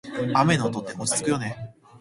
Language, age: Japanese, 19-29